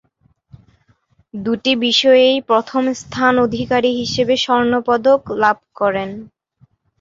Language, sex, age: Bengali, female, under 19